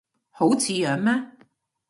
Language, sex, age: Cantonese, female, 40-49